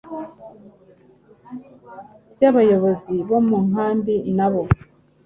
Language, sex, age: Kinyarwanda, female, 40-49